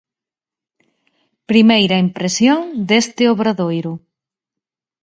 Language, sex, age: Galician, female, 40-49